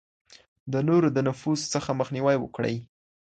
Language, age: Pashto, under 19